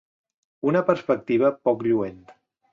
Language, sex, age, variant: Catalan, male, 50-59, Central